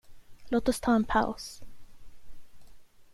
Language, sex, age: Swedish, female, 19-29